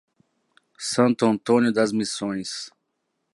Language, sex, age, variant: Portuguese, male, 19-29, Portuguese (Brasil)